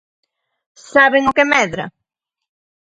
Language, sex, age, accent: Galician, female, 30-39, Central (gheada)